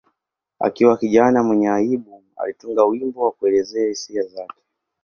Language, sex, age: Swahili, male, 19-29